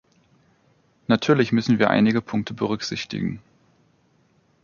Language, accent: German, Deutschland Deutsch